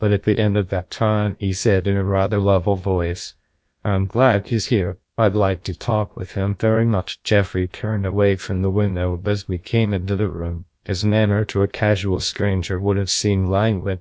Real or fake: fake